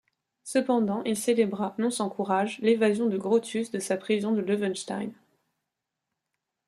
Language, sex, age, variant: French, female, 30-39, Français de métropole